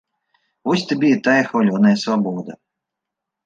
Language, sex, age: Belarusian, male, 19-29